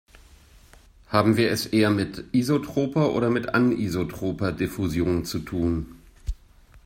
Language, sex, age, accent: German, male, 50-59, Deutschland Deutsch